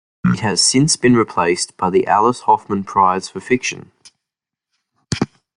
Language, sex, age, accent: English, male, under 19, Australian English